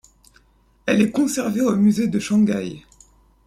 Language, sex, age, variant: French, male, under 19, Français de métropole